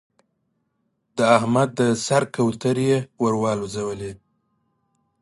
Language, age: Pashto, 30-39